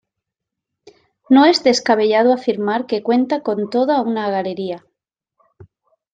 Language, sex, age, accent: Spanish, female, 40-49, España: Centro-Sur peninsular (Madrid, Toledo, Castilla-La Mancha)